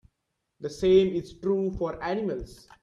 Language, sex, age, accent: English, male, under 19, India and South Asia (India, Pakistan, Sri Lanka)